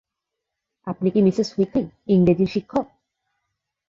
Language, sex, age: Bengali, female, 19-29